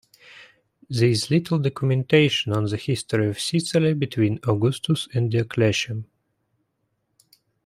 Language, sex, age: English, male, 19-29